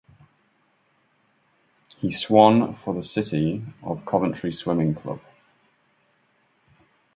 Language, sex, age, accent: English, male, 30-39, England English